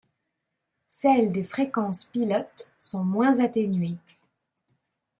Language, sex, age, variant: French, female, 30-39, Français de métropole